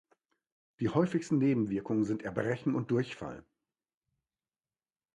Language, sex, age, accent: German, male, 50-59, Deutschland Deutsch